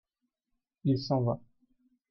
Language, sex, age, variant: French, male, 19-29, Français de métropole